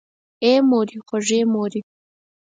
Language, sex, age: Pashto, female, under 19